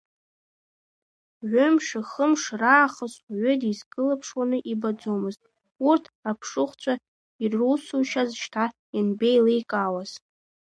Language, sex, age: Abkhazian, female, 19-29